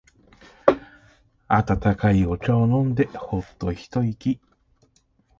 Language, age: Japanese, 40-49